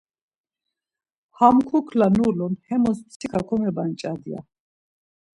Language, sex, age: Laz, female, 50-59